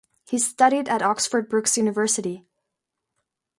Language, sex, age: English, female, under 19